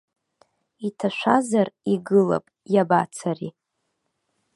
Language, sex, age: Abkhazian, female, under 19